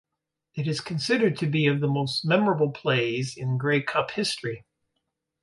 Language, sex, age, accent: English, male, 50-59, United States English